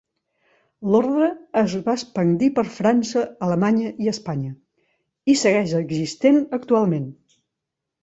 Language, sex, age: Catalan, female, 50-59